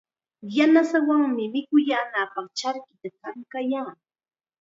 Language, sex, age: Chiquián Ancash Quechua, female, 30-39